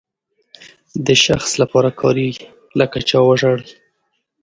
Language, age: Pashto, 30-39